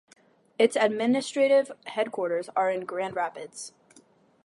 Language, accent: English, United States English